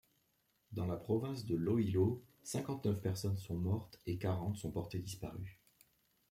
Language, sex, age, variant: French, male, 30-39, Français de métropole